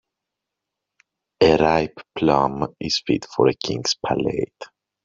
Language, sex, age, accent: English, male, 30-39, England English